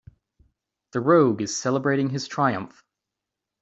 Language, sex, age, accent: English, male, 30-39, United States English